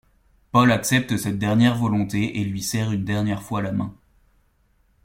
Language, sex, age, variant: French, male, 19-29, Français de métropole